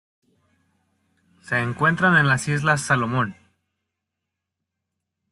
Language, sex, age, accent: Spanish, male, 19-29, México